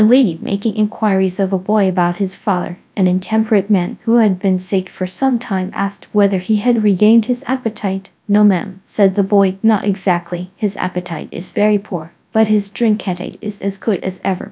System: TTS, GradTTS